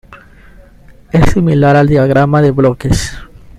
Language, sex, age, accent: Spanish, male, 19-29, Andino-Pacífico: Colombia, Perú, Ecuador, oeste de Bolivia y Venezuela andina